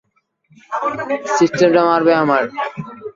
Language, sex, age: Bengali, male, under 19